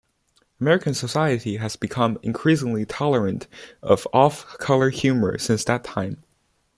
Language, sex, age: English, male, under 19